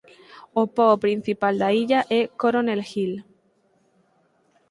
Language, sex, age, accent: Galician, female, 19-29, Oriental (común en zona oriental)